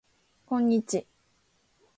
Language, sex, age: Japanese, female, 19-29